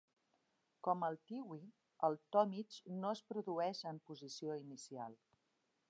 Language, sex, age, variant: Catalan, female, 60-69, Central